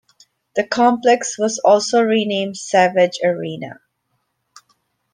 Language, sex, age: English, female, 50-59